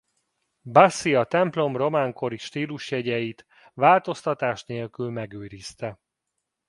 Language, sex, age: Hungarian, male, 40-49